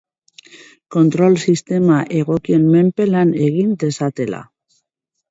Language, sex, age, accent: Basque, female, 40-49, Mendebalekoa (Araba, Bizkaia, Gipuzkoako mendebaleko herri batzuk)